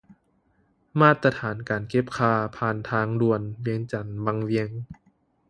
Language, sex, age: Lao, male, 19-29